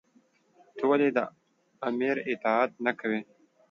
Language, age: Pashto, 19-29